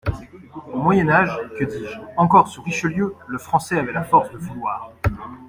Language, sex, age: French, male, 19-29